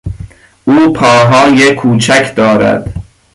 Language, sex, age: Persian, male, under 19